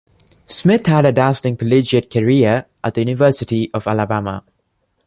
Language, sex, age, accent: English, male, 19-29, India and South Asia (India, Pakistan, Sri Lanka)